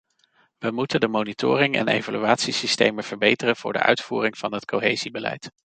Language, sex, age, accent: Dutch, male, 40-49, Nederlands Nederlands